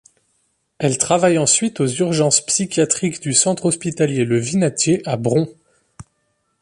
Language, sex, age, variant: French, male, 30-39, Français de métropole